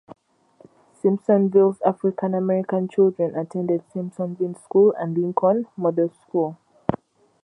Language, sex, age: English, female, 19-29